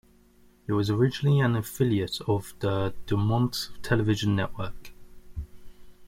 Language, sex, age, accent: English, male, 30-39, England English